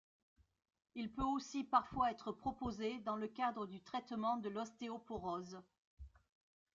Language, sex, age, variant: French, female, 60-69, Français de métropole